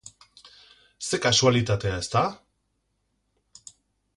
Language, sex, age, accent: Basque, male, 40-49, Erdialdekoa edo Nafarra (Gipuzkoa, Nafarroa)